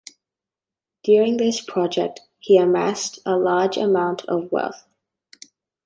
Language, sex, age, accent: English, female, under 19, Australian English